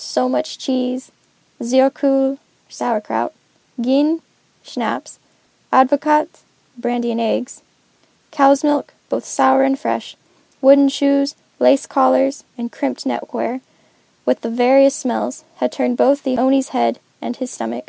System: none